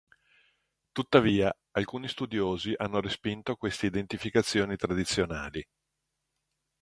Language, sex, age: Italian, male, 60-69